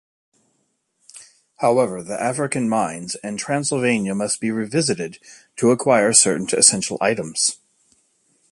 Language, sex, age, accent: English, male, 30-39, United States English